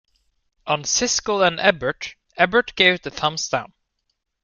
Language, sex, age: English, male, 19-29